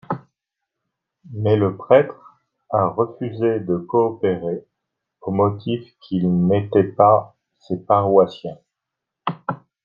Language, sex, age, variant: French, male, 40-49, Français de métropole